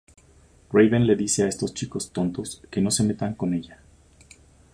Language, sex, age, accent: Spanish, male, 30-39, México